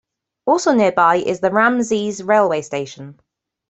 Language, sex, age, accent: English, female, 30-39, England English